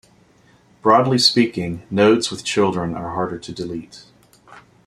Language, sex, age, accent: English, male, 40-49, United States English